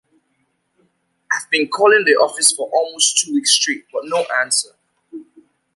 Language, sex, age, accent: English, male, 30-39, United States English